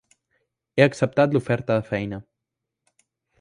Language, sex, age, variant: Catalan, male, under 19, Central